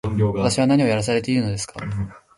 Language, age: Japanese, under 19